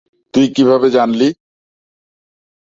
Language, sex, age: Bengali, male, 40-49